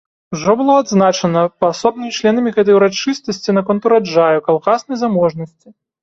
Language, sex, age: Belarusian, male, 19-29